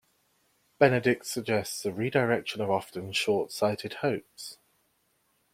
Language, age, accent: English, 19-29, England English